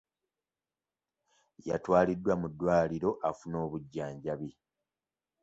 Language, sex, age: Ganda, male, 19-29